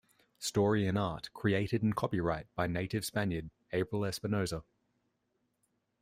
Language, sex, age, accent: English, male, 30-39, Australian English